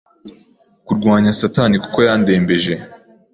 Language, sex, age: Kinyarwanda, female, 19-29